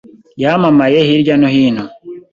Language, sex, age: Kinyarwanda, male, 19-29